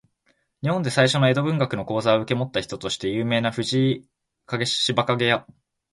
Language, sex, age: Japanese, male, 19-29